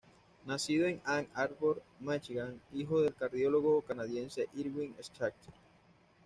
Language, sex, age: Spanish, male, 19-29